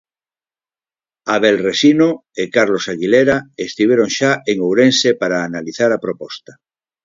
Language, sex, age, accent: Galician, male, 50-59, Normativo (estándar)